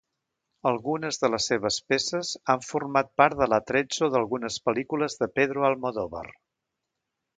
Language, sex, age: Catalan, male, 60-69